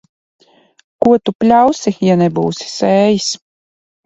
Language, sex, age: Latvian, female, 30-39